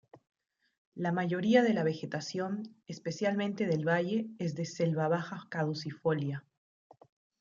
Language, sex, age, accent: Spanish, female, 19-29, Andino-Pacífico: Colombia, Perú, Ecuador, oeste de Bolivia y Venezuela andina